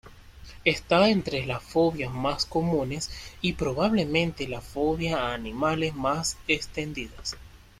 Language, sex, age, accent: Spanish, male, 19-29, Caribe: Cuba, Venezuela, Puerto Rico, República Dominicana, Panamá, Colombia caribeña, México caribeño, Costa del golfo de México